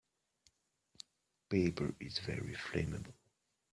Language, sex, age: English, male, 19-29